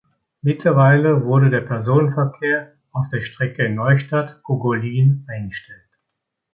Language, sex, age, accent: German, male, 50-59, Deutschland Deutsch